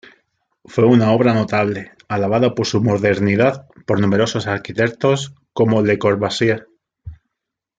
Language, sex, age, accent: Spanish, male, 30-39, España: Sur peninsular (Andalucia, Extremadura, Murcia)